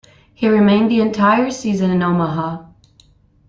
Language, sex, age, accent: English, female, 19-29, United States English